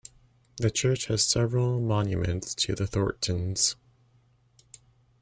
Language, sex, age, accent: English, male, 30-39, United States English